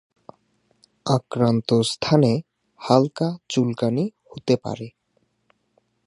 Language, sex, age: Bengali, male, 19-29